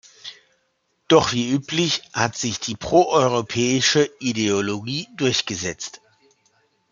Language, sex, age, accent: German, male, 50-59, Deutschland Deutsch